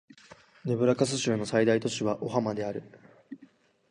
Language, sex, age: Japanese, male, 19-29